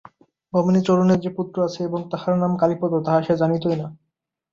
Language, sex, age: Bengali, male, 19-29